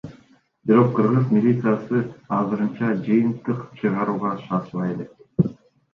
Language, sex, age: Kyrgyz, male, 19-29